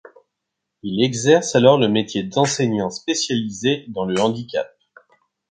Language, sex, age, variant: French, male, 40-49, Français de métropole